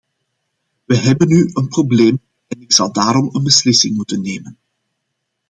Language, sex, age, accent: Dutch, male, 40-49, Belgisch Nederlands